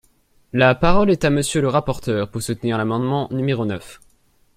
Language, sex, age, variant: French, male, 19-29, Français de métropole